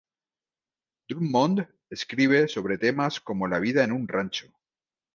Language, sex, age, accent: Spanish, male, 50-59, España: Sur peninsular (Andalucia, Extremadura, Murcia)